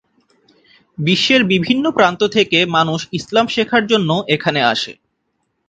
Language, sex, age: Bengali, male, 19-29